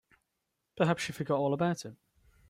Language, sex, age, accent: English, male, 30-39, England English